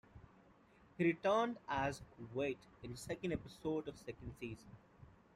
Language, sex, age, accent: English, male, 19-29, India and South Asia (India, Pakistan, Sri Lanka)